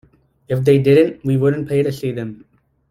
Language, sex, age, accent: English, male, under 19, United States English